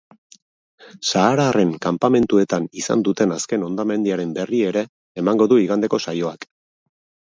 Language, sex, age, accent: Basque, male, 40-49, Mendebalekoa (Araba, Bizkaia, Gipuzkoako mendebaleko herri batzuk)